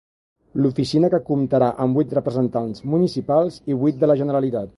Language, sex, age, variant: Catalan, male, 50-59, Central